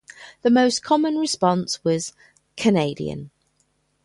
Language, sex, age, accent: English, female, 50-59, England English